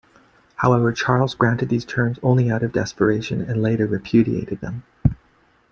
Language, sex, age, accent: English, male, 30-39, United States English